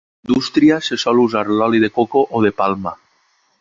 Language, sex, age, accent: Catalan, male, 30-39, valencià